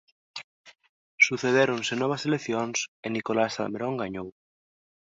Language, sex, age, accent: Galician, male, 19-29, Normativo (estándar)